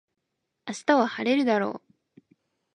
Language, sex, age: Japanese, female, 19-29